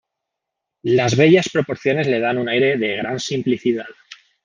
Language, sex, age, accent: Spanish, male, 19-29, España: Centro-Sur peninsular (Madrid, Toledo, Castilla-La Mancha)